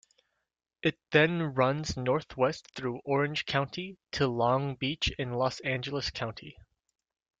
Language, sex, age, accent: English, male, 19-29, United States English